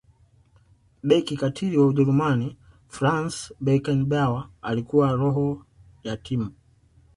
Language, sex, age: Swahili, male, 19-29